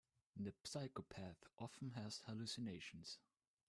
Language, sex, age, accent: English, male, 19-29, United States English